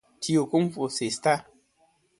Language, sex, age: Portuguese, male, 50-59